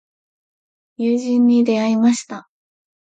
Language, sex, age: Japanese, female, 19-29